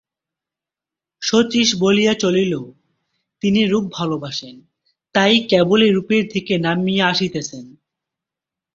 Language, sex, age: Bengali, male, 19-29